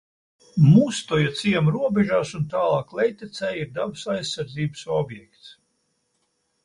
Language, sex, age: Latvian, male, 70-79